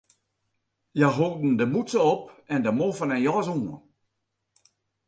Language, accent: Western Frisian, Klaaifrysk